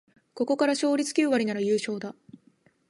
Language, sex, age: Japanese, female, 19-29